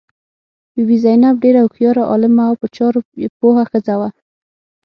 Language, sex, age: Pashto, female, 19-29